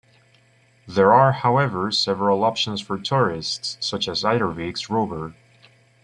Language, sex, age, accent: English, male, 19-29, United States English